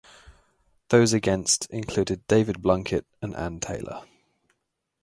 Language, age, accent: English, 19-29, England English